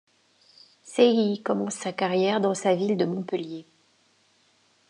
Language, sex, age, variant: French, female, 50-59, Français de métropole